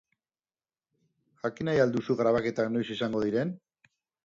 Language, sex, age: Basque, male, 40-49